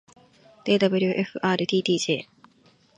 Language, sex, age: Japanese, female, 19-29